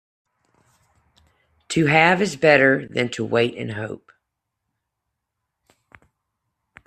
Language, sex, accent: English, female, United States English